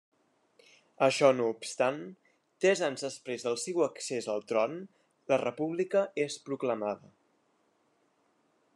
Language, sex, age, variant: Catalan, male, under 19, Central